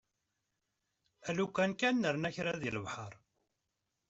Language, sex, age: Kabyle, male, 40-49